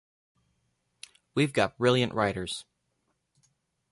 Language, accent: English, United States English